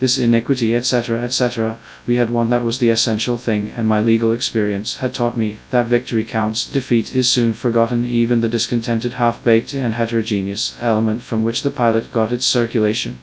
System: TTS, FastPitch